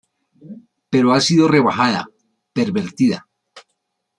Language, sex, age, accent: Spanish, male, 60-69, Caribe: Cuba, Venezuela, Puerto Rico, República Dominicana, Panamá, Colombia caribeña, México caribeño, Costa del golfo de México